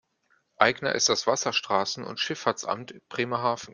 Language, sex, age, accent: German, male, 19-29, Deutschland Deutsch